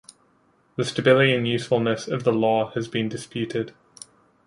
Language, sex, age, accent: English, male, 19-29, England English